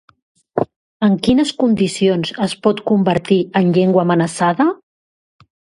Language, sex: Catalan, female